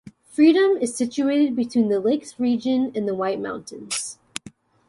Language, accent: English, United States English